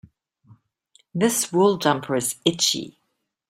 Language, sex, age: English, female, 40-49